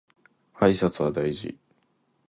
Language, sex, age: Japanese, male, 19-29